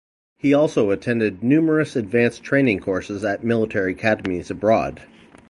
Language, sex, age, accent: English, male, 40-49, Canadian English